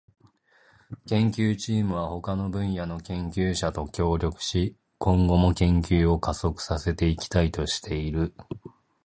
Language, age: Japanese, 30-39